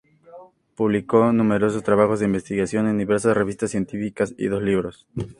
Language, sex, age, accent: Spanish, male, 19-29, México